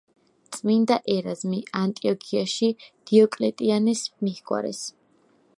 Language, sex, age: Georgian, female, 19-29